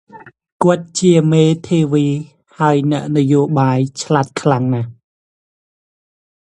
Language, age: Khmer, 19-29